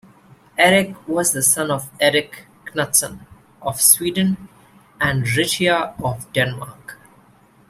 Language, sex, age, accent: English, male, 19-29, India and South Asia (India, Pakistan, Sri Lanka)